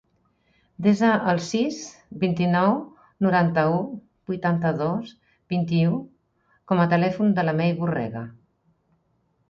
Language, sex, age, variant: Catalan, female, 60-69, Central